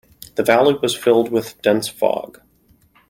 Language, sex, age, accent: English, male, 30-39, United States English